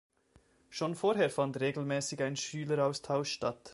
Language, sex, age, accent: German, male, 19-29, Schweizerdeutsch